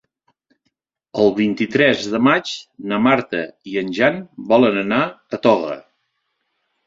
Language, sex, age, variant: Catalan, male, 60-69, Central